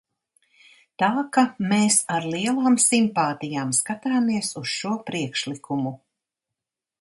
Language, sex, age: Latvian, female, 60-69